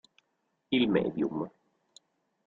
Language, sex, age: Italian, male, 19-29